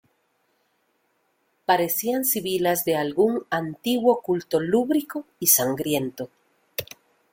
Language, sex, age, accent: Spanish, female, 40-49, América central